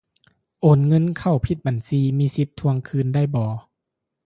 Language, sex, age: Lao, male, 30-39